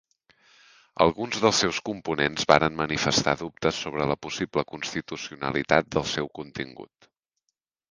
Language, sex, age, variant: Catalan, male, 30-39, Central